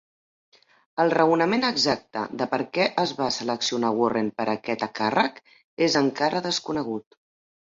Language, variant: Catalan, Central